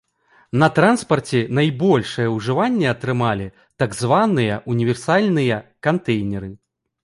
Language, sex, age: Belarusian, male, 30-39